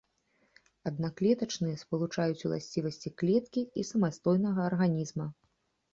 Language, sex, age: Belarusian, female, 30-39